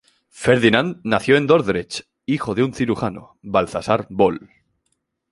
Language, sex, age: Spanish, male, 19-29